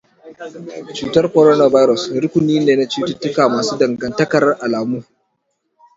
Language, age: Hausa, 19-29